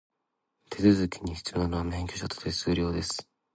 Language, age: Japanese, 19-29